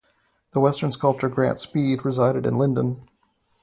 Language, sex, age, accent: English, male, 30-39, United States English